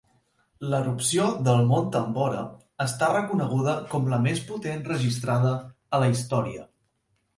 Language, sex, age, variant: Catalan, male, 19-29, Central